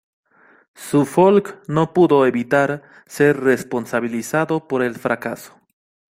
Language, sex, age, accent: Spanish, male, 19-29, Rioplatense: Argentina, Uruguay, este de Bolivia, Paraguay